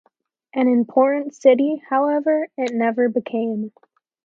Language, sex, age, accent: English, female, under 19, United States English